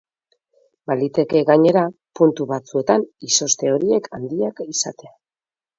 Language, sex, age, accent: Basque, female, 30-39, Mendebalekoa (Araba, Bizkaia, Gipuzkoako mendebaleko herri batzuk)